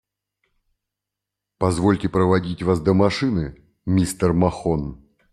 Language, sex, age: Russian, male, 50-59